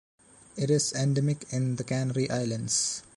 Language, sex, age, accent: English, male, under 19, India and South Asia (India, Pakistan, Sri Lanka)